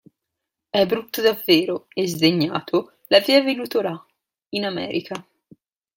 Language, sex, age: Italian, female, 19-29